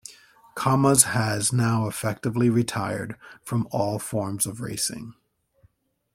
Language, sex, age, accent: English, male, 30-39, United States English